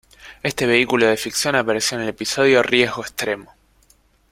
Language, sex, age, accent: Spanish, male, 19-29, Rioplatense: Argentina, Uruguay, este de Bolivia, Paraguay